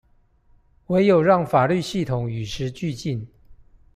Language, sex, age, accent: Chinese, male, 40-49, 出生地：臺北市